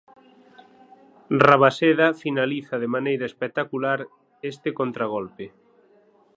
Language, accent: Galician, Central (gheada)